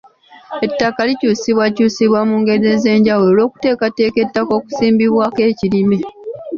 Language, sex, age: Ganda, female, 19-29